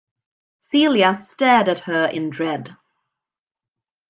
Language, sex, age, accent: English, female, 30-39, England English